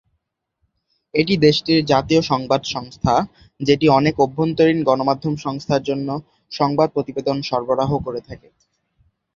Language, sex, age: Bengali, male, under 19